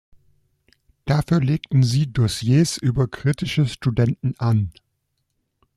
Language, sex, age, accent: German, male, 40-49, Deutschland Deutsch